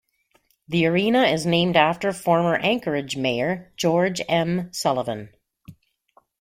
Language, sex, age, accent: English, female, 50-59, Canadian English